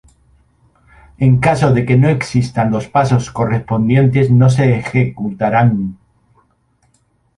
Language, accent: Spanish, España: Sur peninsular (Andalucia, Extremadura, Murcia)